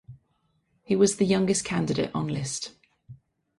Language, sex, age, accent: English, female, 30-39, England English